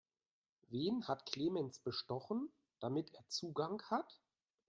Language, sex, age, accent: German, male, 40-49, Deutschland Deutsch